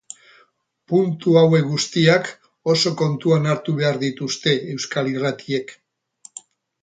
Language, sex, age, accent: Basque, male, 60-69, Erdialdekoa edo Nafarra (Gipuzkoa, Nafarroa)